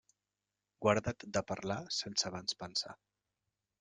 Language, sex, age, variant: Catalan, male, 30-39, Central